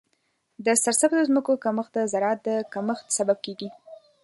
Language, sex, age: Pashto, female, 19-29